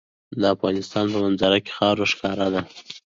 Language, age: Pashto, 19-29